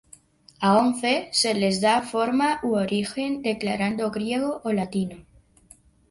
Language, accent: Spanish, Caribe: Cuba, Venezuela, Puerto Rico, República Dominicana, Panamá, Colombia caribeña, México caribeño, Costa del golfo de México